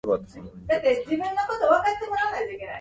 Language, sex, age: Japanese, male, 19-29